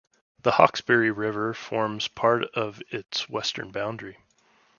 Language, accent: English, United States English